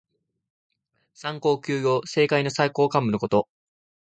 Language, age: Japanese, 19-29